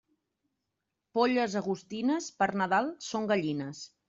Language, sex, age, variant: Catalan, female, 40-49, Central